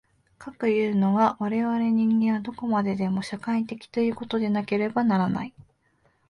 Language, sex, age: Japanese, female, 19-29